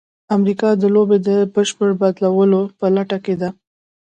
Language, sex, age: Pashto, female, 19-29